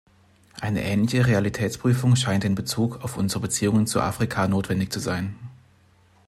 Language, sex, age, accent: German, male, 30-39, Deutschland Deutsch